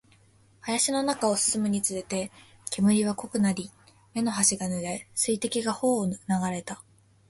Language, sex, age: Japanese, female, 19-29